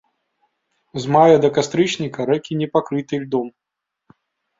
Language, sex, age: Belarusian, male, 40-49